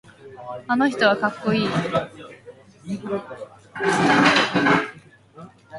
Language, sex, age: Japanese, female, 19-29